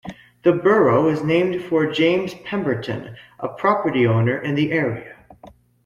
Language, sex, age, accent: English, male, under 19, United States English